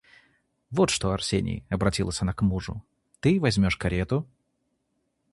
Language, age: Russian, 30-39